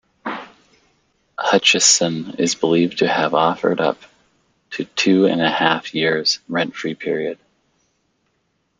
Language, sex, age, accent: English, male, 30-39, United States English